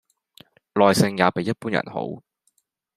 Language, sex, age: Cantonese, male, 19-29